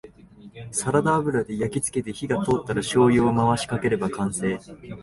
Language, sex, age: Japanese, male, 19-29